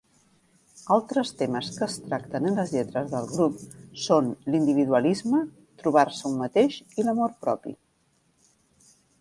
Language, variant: Catalan, Central